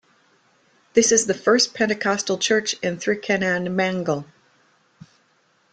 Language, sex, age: English, female, 60-69